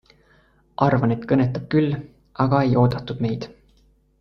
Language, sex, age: Estonian, male, 19-29